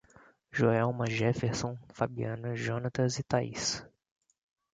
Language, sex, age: Portuguese, male, 19-29